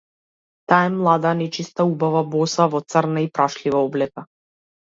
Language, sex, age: Macedonian, female, 30-39